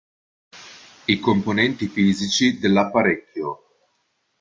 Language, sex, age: Italian, male, 30-39